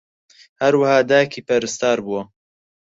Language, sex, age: Central Kurdish, male, 19-29